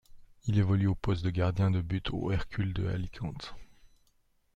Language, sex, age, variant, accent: French, male, 30-39, Français d'Europe, Français de Suisse